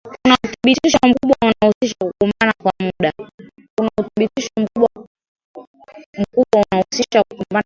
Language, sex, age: Swahili, female, 30-39